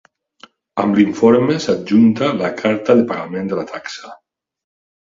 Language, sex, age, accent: Catalan, male, 40-49, valencià